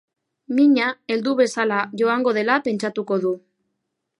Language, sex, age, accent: Basque, female, 19-29, Mendebalekoa (Araba, Bizkaia, Gipuzkoako mendebaleko herri batzuk)